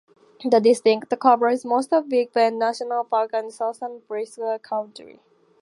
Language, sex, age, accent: English, female, under 19, England English